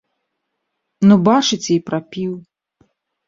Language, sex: Belarusian, female